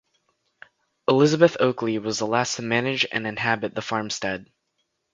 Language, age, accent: English, under 19, United States English